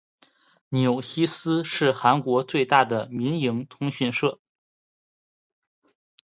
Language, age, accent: Chinese, under 19, 出生地：天津市